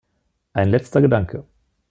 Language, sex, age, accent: German, male, 30-39, Deutschland Deutsch